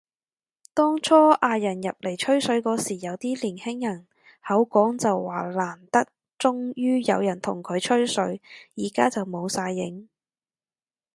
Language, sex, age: Cantonese, female, 19-29